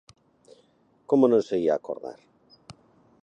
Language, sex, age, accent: Galician, male, 50-59, Normativo (estándar)